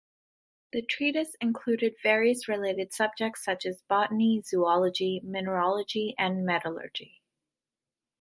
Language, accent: English, Canadian English